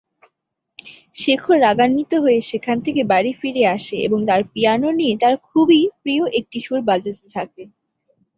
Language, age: Bengali, 19-29